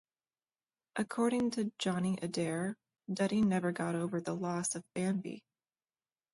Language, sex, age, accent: English, female, 30-39, United States English